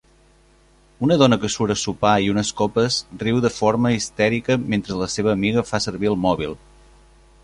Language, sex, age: Catalan, male, 30-39